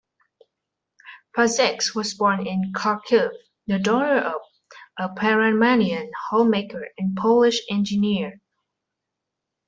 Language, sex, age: English, female, under 19